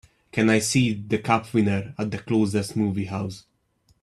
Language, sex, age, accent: English, male, 19-29, England English